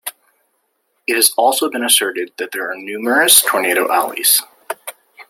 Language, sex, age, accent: English, male, 19-29, United States English